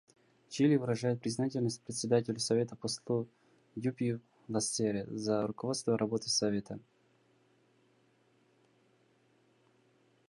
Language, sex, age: Russian, male, under 19